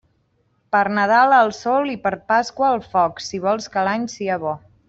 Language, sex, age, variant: Catalan, female, 19-29, Central